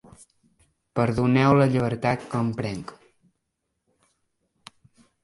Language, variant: Catalan, Central